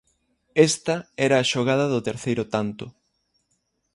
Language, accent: Galician, Oriental (común en zona oriental); Normativo (estándar)